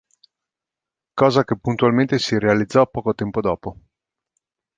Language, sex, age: Italian, male, 50-59